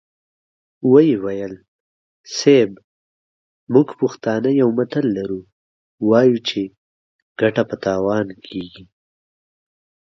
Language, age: Pashto, 19-29